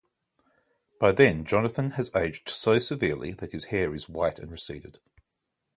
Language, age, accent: English, 40-49, Australian English